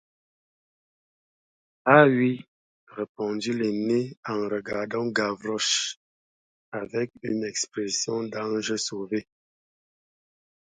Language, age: French, 30-39